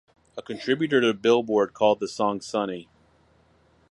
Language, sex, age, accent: English, male, 40-49, United States English